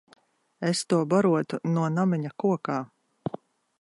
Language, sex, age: Latvian, female, 30-39